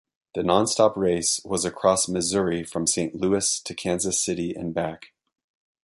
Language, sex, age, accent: English, male, 30-39, United States English